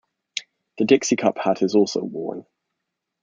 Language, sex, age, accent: English, male, 19-29, England English